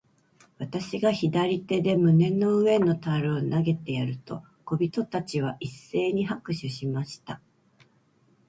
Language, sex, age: Japanese, male, 19-29